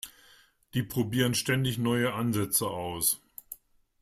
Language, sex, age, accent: German, male, 60-69, Deutschland Deutsch